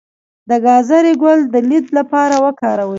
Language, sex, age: Pashto, female, 19-29